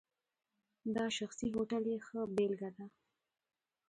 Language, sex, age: Pashto, female, 19-29